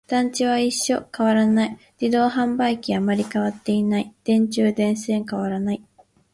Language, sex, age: Japanese, female, 19-29